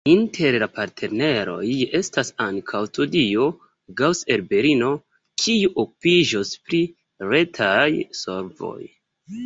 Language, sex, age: Esperanto, male, 19-29